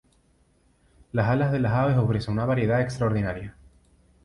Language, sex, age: Spanish, male, 19-29